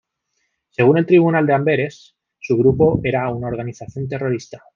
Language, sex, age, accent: Spanish, male, 19-29, España: Centro-Sur peninsular (Madrid, Toledo, Castilla-La Mancha)